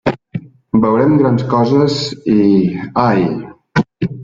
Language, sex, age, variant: Catalan, male, 50-59, Central